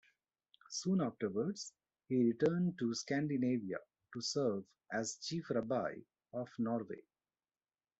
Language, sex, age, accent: English, male, 40-49, India and South Asia (India, Pakistan, Sri Lanka)